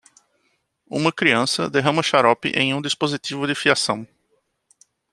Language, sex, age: Portuguese, male, 40-49